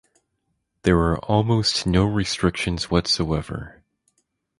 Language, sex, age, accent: English, male, 19-29, United States English